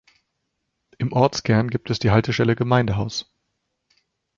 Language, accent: German, Deutschland Deutsch